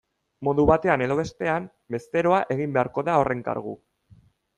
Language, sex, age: Basque, male, 30-39